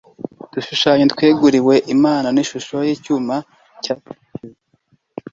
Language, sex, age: Kinyarwanda, male, 40-49